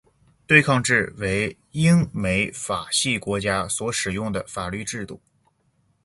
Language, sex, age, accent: Chinese, male, 19-29, 出生地：山西省